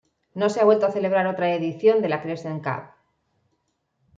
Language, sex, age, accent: Spanish, female, 40-49, España: Norte peninsular (Asturias, Castilla y León, Cantabria, País Vasco, Navarra, Aragón, La Rioja, Guadalajara, Cuenca)